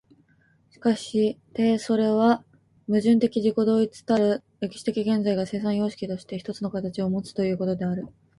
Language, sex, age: Japanese, female, 19-29